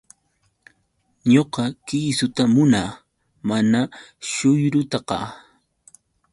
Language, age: Yauyos Quechua, 30-39